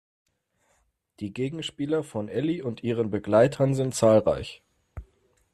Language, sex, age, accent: German, male, 19-29, Deutschland Deutsch